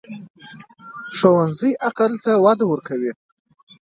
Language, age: Pashto, 19-29